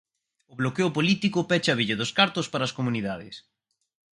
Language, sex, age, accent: Galician, male, 19-29, Oriental (común en zona oriental); Normativo (estándar)